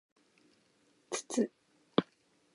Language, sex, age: Japanese, female, under 19